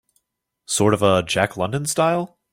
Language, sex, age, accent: English, male, 19-29, United States English